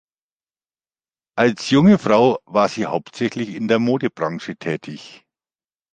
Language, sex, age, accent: German, male, 50-59, Deutschland Deutsch